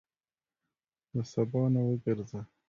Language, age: Pashto, 19-29